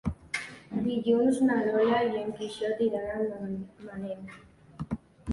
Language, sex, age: Catalan, female, 50-59